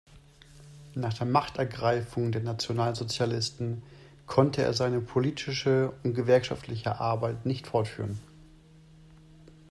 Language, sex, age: German, male, 30-39